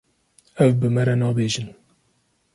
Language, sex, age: Kurdish, male, 30-39